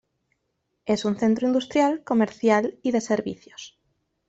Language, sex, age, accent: Spanish, female, 19-29, España: Norte peninsular (Asturias, Castilla y León, Cantabria, País Vasco, Navarra, Aragón, La Rioja, Guadalajara, Cuenca)